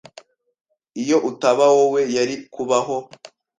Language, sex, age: Kinyarwanda, male, 19-29